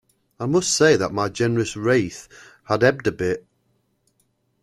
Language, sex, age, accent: English, male, 40-49, England English